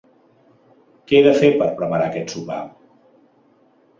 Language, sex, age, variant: Catalan, male, 40-49, Central